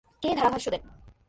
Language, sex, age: Bengali, female, 19-29